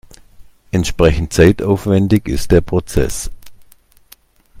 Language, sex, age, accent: German, male, 60-69, Deutschland Deutsch